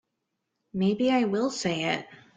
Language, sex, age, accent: English, female, 30-39, United States English